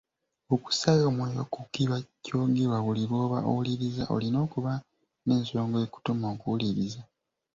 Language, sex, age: Ganda, male, 19-29